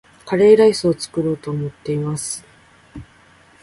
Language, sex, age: Japanese, female, 19-29